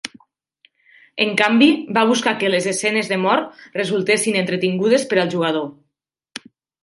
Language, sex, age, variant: Catalan, female, 30-39, Nord-Occidental